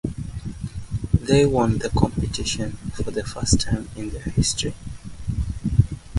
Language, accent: English, United States English